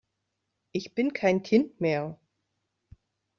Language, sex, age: German, female, 30-39